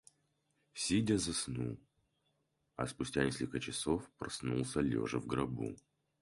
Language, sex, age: Russian, male, 19-29